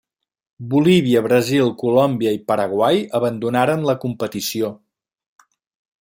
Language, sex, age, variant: Catalan, male, 50-59, Central